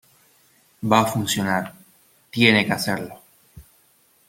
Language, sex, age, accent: Spanish, male, 19-29, Rioplatense: Argentina, Uruguay, este de Bolivia, Paraguay